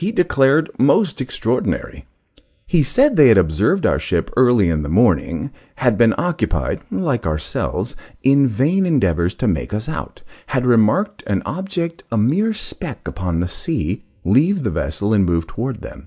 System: none